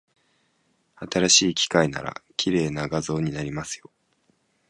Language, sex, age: Japanese, male, 19-29